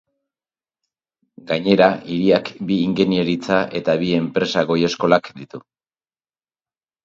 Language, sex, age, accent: Basque, male, 40-49, Erdialdekoa edo Nafarra (Gipuzkoa, Nafarroa)